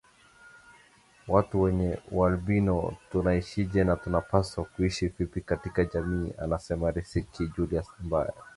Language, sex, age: Swahili, male, 19-29